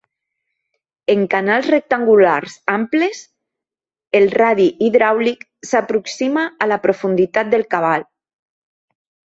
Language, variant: Catalan, Nord-Occidental